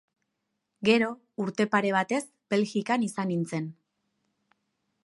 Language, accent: Basque, Mendebalekoa (Araba, Bizkaia, Gipuzkoako mendebaleko herri batzuk)